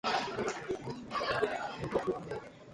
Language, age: English, 19-29